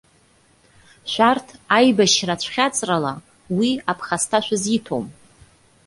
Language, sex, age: Abkhazian, female, 30-39